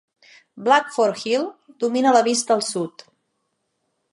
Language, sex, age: Catalan, female, 40-49